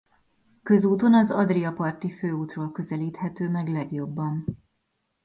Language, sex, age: Hungarian, female, 40-49